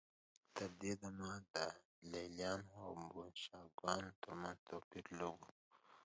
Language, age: Pashto, 19-29